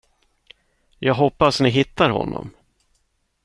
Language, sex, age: Swedish, male, 50-59